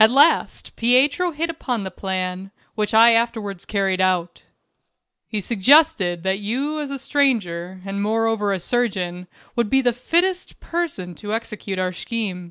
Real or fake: real